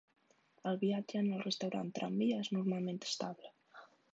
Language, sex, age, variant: Catalan, female, 19-29, Central